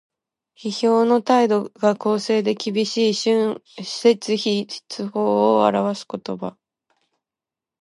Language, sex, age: Japanese, female, 19-29